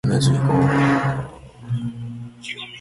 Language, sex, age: English, male, 19-29